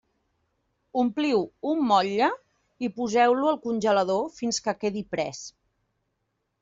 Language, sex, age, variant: Catalan, female, 40-49, Central